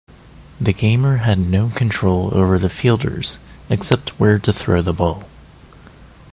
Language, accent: English, United States English